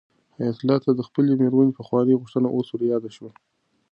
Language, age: Pashto, 30-39